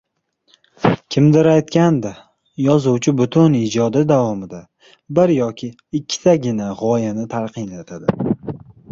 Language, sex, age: Uzbek, male, 19-29